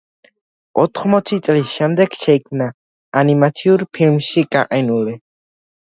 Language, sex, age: Georgian, male, under 19